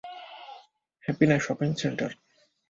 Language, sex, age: Bengali, male, 19-29